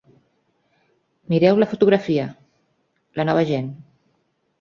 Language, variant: Catalan, Nord-Occidental